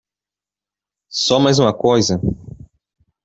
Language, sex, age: Portuguese, male, under 19